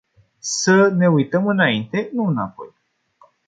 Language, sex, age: Romanian, male, 19-29